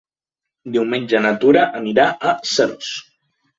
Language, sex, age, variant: Catalan, male, 19-29, Nord-Occidental